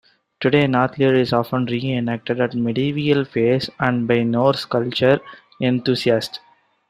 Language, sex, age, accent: English, male, 19-29, India and South Asia (India, Pakistan, Sri Lanka)